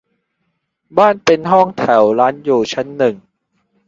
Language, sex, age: Thai, male, 19-29